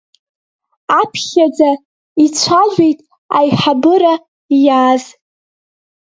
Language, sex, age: Abkhazian, female, under 19